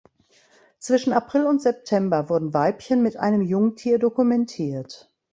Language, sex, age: German, female, 60-69